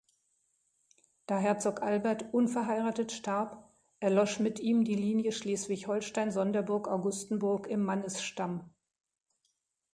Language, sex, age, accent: German, female, 60-69, Deutschland Deutsch